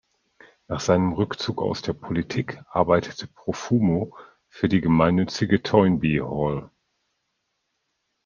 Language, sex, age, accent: German, male, 40-49, Deutschland Deutsch